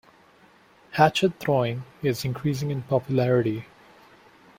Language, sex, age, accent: English, male, 19-29, United States English